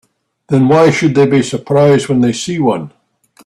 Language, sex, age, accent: English, male, 50-59, Scottish English